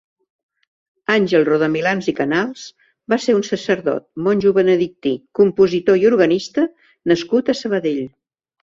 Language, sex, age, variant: Catalan, female, 70-79, Central